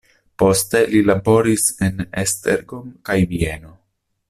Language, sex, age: Esperanto, male, 30-39